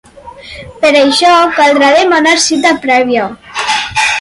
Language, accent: Catalan, valencià